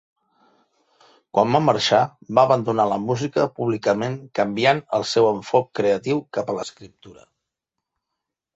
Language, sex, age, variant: Catalan, male, 50-59, Central